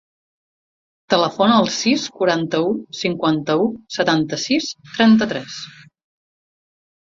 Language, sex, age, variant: Catalan, female, 40-49, Central